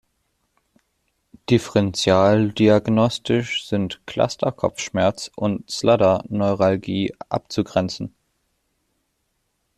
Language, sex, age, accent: German, male, under 19, Deutschland Deutsch